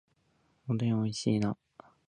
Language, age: Japanese, 19-29